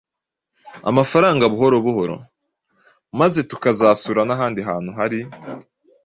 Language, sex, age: Kinyarwanda, male, 19-29